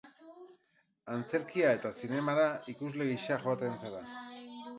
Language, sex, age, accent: Basque, male, 50-59, Erdialdekoa edo Nafarra (Gipuzkoa, Nafarroa)